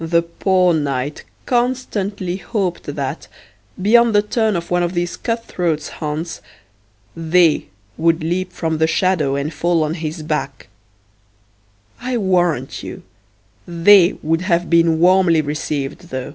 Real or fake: real